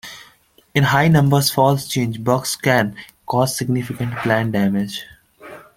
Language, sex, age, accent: English, male, 19-29, India and South Asia (India, Pakistan, Sri Lanka)